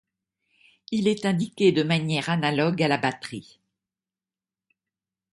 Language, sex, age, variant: French, female, 70-79, Français de métropole